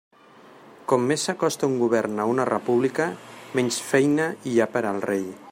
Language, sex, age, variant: Catalan, male, 40-49, Central